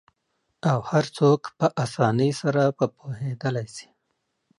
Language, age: Pashto, 40-49